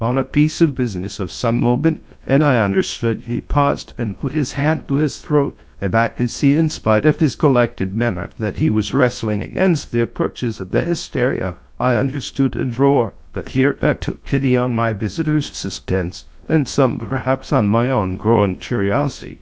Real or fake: fake